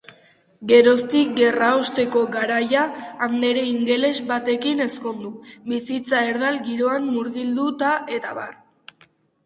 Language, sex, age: Basque, female, under 19